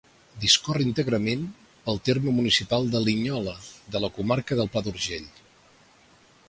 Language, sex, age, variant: Catalan, male, 60-69, Central